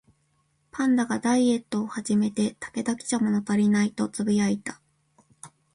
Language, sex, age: Japanese, female, 40-49